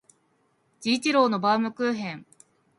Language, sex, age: Japanese, female, 19-29